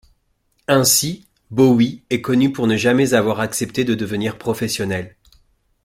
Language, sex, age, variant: French, male, 40-49, Français de métropole